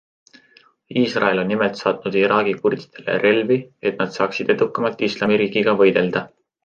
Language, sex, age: Estonian, male, 19-29